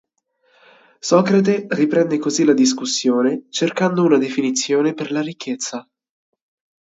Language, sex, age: Italian, male, 19-29